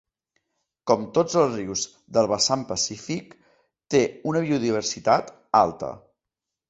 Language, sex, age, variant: Catalan, male, 30-39, Central